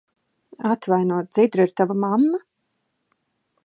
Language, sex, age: Latvian, female, 30-39